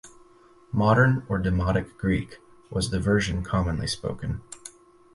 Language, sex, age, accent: English, male, 30-39, United States English